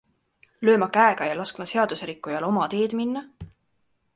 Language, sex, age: Estonian, female, 19-29